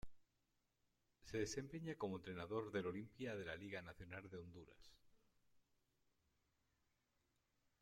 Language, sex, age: Spanish, male, 40-49